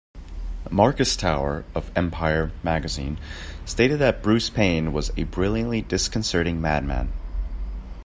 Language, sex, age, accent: English, male, 19-29, United States English